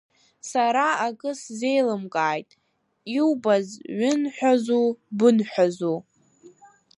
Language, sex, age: Abkhazian, female, under 19